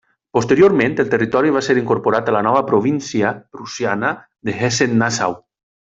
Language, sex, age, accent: Catalan, male, 30-39, valencià